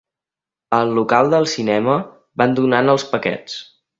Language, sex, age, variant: Catalan, male, under 19, Central